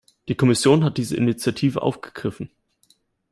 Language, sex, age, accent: German, male, 19-29, Deutschland Deutsch